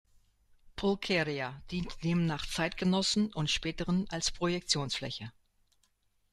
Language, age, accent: German, 60-69, Deutschland Deutsch